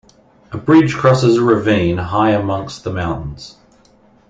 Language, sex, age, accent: English, male, 40-49, Australian English